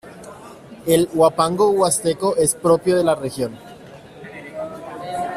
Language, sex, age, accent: Spanish, male, 19-29, Caribe: Cuba, Venezuela, Puerto Rico, República Dominicana, Panamá, Colombia caribeña, México caribeño, Costa del golfo de México